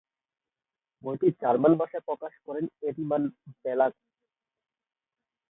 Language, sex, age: Bengali, male, 19-29